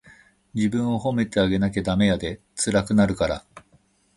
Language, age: Japanese, 50-59